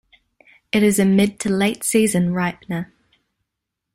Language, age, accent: English, 19-29, New Zealand English